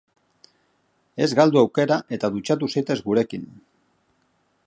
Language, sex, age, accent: Basque, male, 40-49, Mendebalekoa (Araba, Bizkaia, Gipuzkoako mendebaleko herri batzuk)